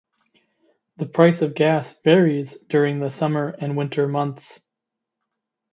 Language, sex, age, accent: English, male, 30-39, United States English